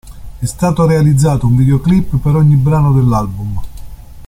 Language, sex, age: Italian, male, 60-69